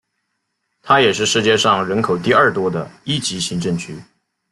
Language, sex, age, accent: Chinese, male, 19-29, 出生地：浙江省